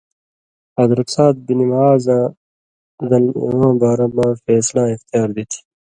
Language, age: Indus Kohistani, 30-39